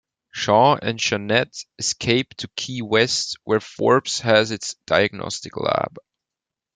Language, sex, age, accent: English, male, 19-29, United States English